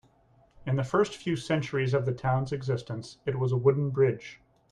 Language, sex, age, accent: English, male, 30-39, Canadian English